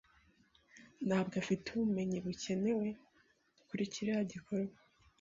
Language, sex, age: Kinyarwanda, female, 50-59